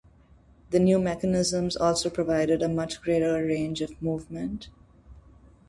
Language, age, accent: English, 30-39, India and South Asia (India, Pakistan, Sri Lanka)